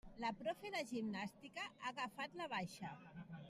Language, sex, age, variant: Catalan, female, 50-59, Central